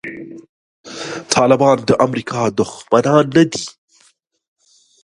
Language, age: Pashto, 30-39